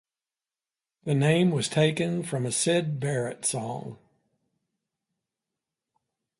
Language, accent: English, United States English